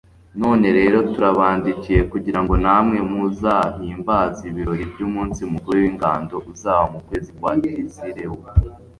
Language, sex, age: Kinyarwanda, male, under 19